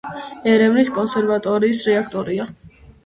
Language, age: Georgian, under 19